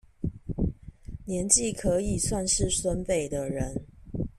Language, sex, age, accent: Chinese, female, 40-49, 出生地：臺南市